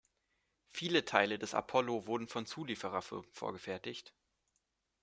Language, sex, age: German, male, 19-29